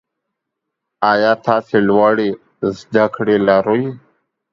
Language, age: Pashto, 30-39